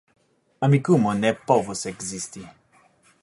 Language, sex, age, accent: Esperanto, male, 19-29, Internacia